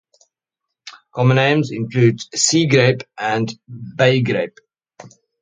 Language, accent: English, Southern African (South Africa, Zimbabwe, Namibia)